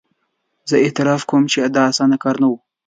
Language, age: Pashto, 19-29